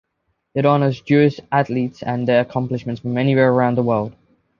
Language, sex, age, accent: English, male, 19-29, England English